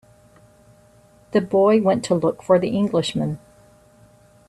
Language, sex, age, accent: English, female, 50-59, United States English